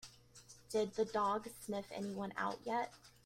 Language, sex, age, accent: English, female, 30-39, United States English